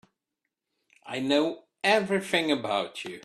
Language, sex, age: English, male, 30-39